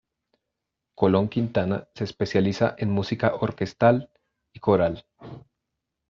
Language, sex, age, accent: Spanish, male, 30-39, Andino-Pacífico: Colombia, Perú, Ecuador, oeste de Bolivia y Venezuela andina